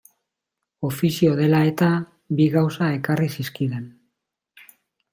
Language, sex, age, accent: Basque, male, 50-59, Mendebalekoa (Araba, Bizkaia, Gipuzkoako mendebaleko herri batzuk)